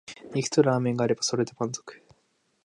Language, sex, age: Japanese, male, 19-29